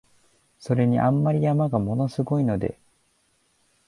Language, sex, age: Japanese, male, 19-29